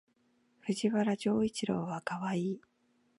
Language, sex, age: Japanese, female, 19-29